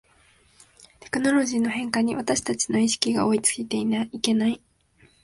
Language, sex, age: Japanese, female, 19-29